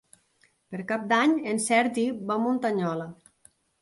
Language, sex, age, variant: Catalan, female, 30-39, Nord-Occidental